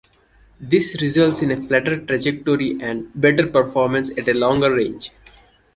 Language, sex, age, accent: English, male, 19-29, India and South Asia (India, Pakistan, Sri Lanka)